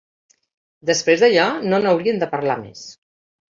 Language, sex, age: Catalan, female, 60-69